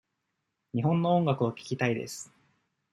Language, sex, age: Japanese, male, 19-29